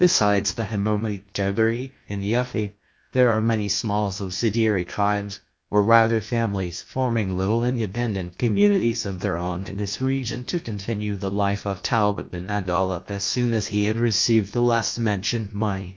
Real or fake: fake